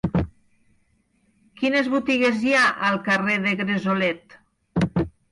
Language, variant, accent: Catalan, Nord-Occidental, nord-occidental